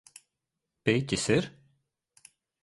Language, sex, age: Latvian, male, 40-49